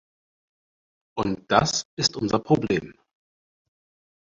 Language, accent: German, Deutschland Deutsch